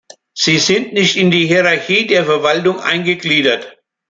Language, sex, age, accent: German, male, 70-79, Deutschland Deutsch